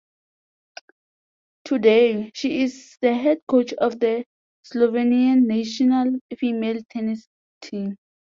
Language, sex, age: English, female, 19-29